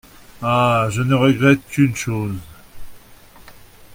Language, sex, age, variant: French, male, 40-49, Français de métropole